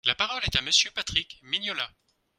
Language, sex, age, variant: French, male, 40-49, Français de métropole